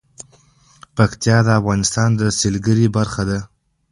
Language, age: Pashto, under 19